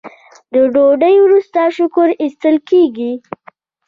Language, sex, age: Pashto, female, under 19